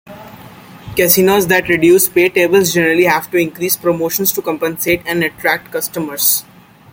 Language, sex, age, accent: English, male, 19-29, India and South Asia (India, Pakistan, Sri Lanka)